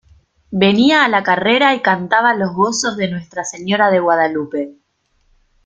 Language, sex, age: Spanish, female, 30-39